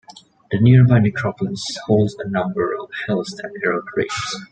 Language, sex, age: English, male, 19-29